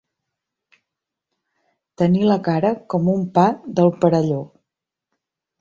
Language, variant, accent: Catalan, Central, Barceloní